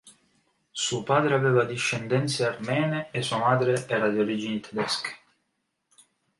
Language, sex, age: Italian, male, 19-29